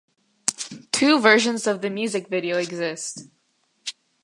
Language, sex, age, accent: English, female, under 19, United States English